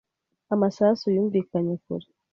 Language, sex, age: Kinyarwanda, female, 30-39